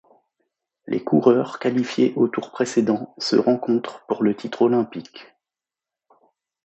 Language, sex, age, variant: French, male, 50-59, Français de métropole